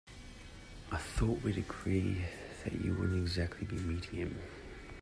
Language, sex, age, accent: English, female, 30-39, Australian English